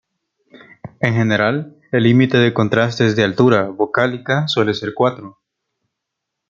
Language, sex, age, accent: Spanish, male, 19-29, América central